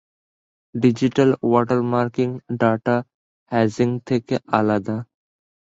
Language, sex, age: Bengali, male, 19-29